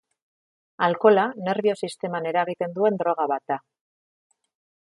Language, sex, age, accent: Basque, female, 40-49, Mendebalekoa (Araba, Bizkaia, Gipuzkoako mendebaleko herri batzuk)